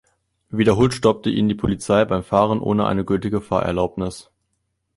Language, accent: German, Deutschland Deutsch